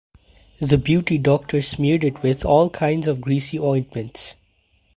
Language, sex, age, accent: English, male, 19-29, India and South Asia (India, Pakistan, Sri Lanka)